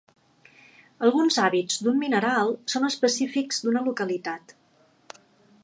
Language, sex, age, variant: Catalan, female, 40-49, Balear